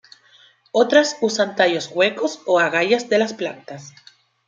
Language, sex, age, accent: Spanish, female, 19-29, Chileno: Chile, Cuyo